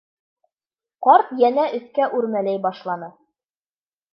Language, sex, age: Bashkir, female, 19-29